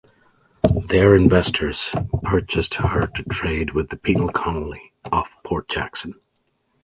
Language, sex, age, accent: English, male, 40-49, United States English